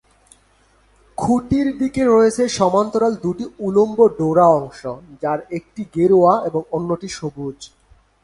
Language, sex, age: Bengali, male, 19-29